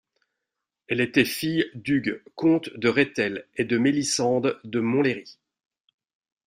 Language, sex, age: French, male, 40-49